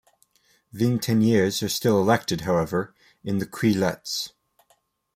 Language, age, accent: English, 19-29, United States English